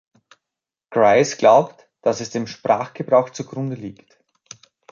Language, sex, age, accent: German, male, 30-39, Österreichisches Deutsch